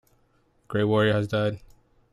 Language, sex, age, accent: English, male, 19-29, United States English